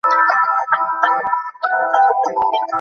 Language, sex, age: Bengali, male, 40-49